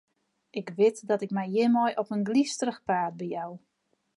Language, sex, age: Western Frisian, female, 40-49